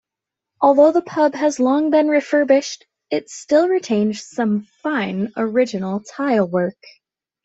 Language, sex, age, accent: English, female, 19-29, United States English